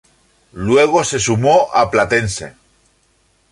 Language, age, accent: Spanish, 40-49, España: Centro-Sur peninsular (Madrid, Toledo, Castilla-La Mancha)